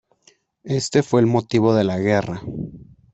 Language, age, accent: Spanish, under 19, México